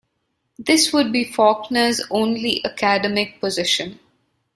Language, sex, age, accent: English, female, 30-39, India and South Asia (India, Pakistan, Sri Lanka)